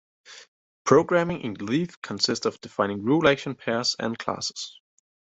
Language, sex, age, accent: English, male, 30-39, United States English